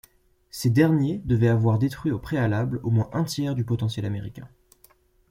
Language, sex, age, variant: French, male, 19-29, Français de métropole